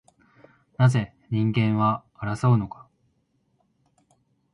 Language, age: Japanese, 19-29